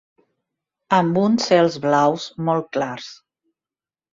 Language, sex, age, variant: Catalan, female, 40-49, Central